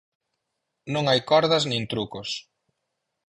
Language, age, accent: Galician, 30-39, Normativo (estándar)